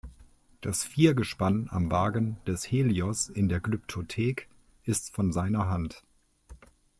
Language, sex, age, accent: German, male, 50-59, Deutschland Deutsch